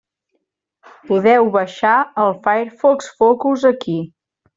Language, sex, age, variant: Catalan, female, 40-49, Central